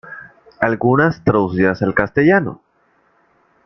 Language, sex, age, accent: Spanish, male, 19-29, Caribe: Cuba, Venezuela, Puerto Rico, República Dominicana, Panamá, Colombia caribeña, México caribeño, Costa del golfo de México